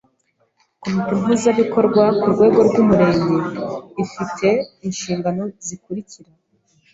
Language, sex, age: Kinyarwanda, female, 19-29